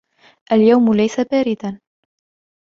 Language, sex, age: Arabic, female, 19-29